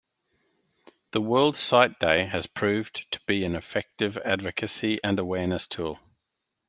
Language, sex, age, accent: English, male, 50-59, Australian English